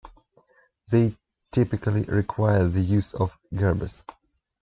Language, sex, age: English, male, 19-29